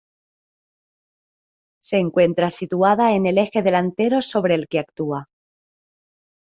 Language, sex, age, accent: Spanish, female, 30-39, España: Centro-Sur peninsular (Madrid, Toledo, Castilla-La Mancha)